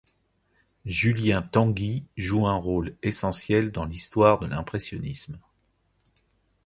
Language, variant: French, Français de métropole